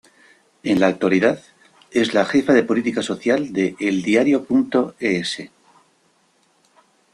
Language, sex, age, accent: Spanish, male, 60-69, España: Centro-Sur peninsular (Madrid, Toledo, Castilla-La Mancha)